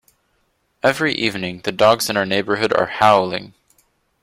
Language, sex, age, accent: English, male, 19-29, United States English